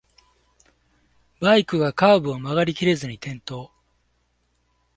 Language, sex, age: Japanese, male, 50-59